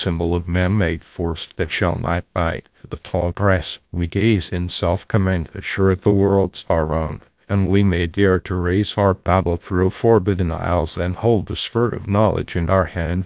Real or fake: fake